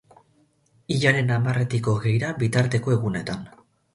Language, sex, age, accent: Basque, male, 19-29, Mendebalekoa (Araba, Bizkaia, Gipuzkoako mendebaleko herri batzuk)